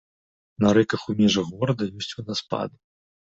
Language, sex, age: Belarusian, male, 30-39